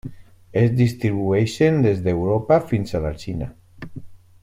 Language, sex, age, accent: Catalan, male, 40-49, valencià